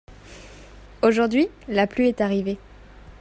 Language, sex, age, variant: French, female, 19-29, Français de métropole